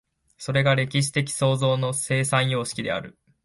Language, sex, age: Japanese, male, 19-29